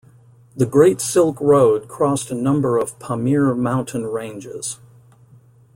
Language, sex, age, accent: English, male, 60-69, United States English